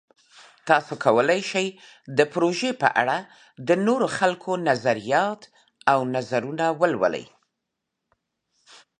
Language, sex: Pashto, female